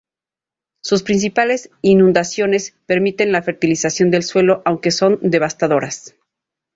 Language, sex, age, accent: Spanish, female, 40-49, México